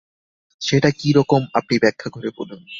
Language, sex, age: Bengali, male, 19-29